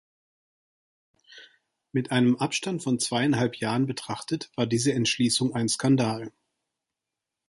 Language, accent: German, Deutschland Deutsch